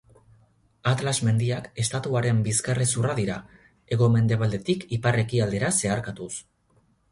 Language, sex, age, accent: Basque, male, 19-29, Mendebalekoa (Araba, Bizkaia, Gipuzkoako mendebaleko herri batzuk)